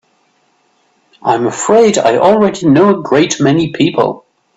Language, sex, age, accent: English, male, 40-49, Irish English